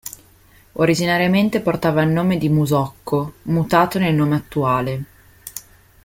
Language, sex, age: Italian, female, 19-29